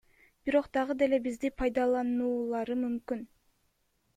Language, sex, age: Kyrgyz, female, 19-29